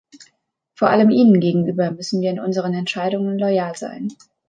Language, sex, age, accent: German, female, 19-29, Deutschland Deutsch